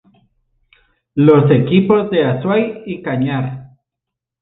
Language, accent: Spanish, América central